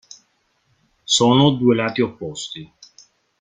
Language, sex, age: Italian, male, 50-59